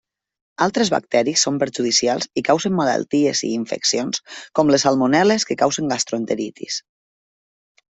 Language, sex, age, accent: Catalan, female, 30-39, valencià